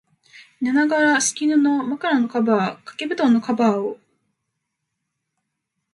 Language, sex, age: Japanese, female, 19-29